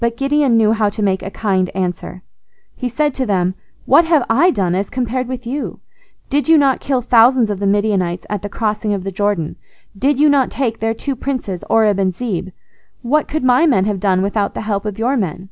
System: none